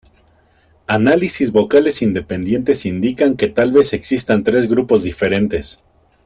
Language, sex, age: Spanish, male, 30-39